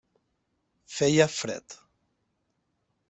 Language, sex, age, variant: Catalan, male, 50-59, Central